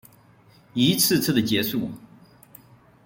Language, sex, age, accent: Chinese, male, 30-39, 出生地：河南省